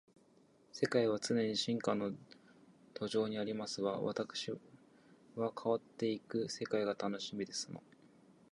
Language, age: Japanese, 19-29